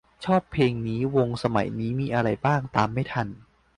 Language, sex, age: Thai, male, 19-29